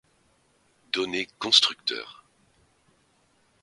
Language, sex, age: French, male, 50-59